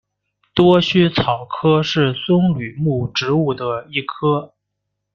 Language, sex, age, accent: Chinese, male, 19-29, 出生地：河北省